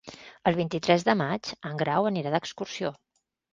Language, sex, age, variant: Catalan, female, 50-59, Central